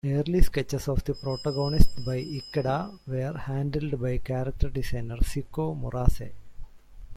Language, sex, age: English, male, 40-49